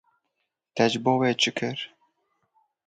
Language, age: Kurdish, 19-29